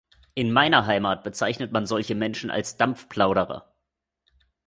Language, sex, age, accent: German, male, 19-29, Deutschland Deutsch